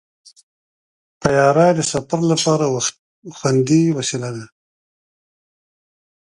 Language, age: Pashto, 60-69